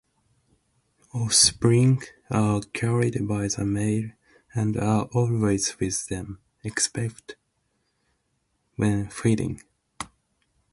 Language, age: English, 19-29